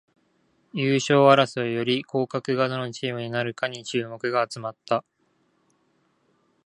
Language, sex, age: Japanese, male, 19-29